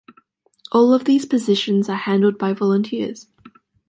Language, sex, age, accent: English, female, under 19, Australian English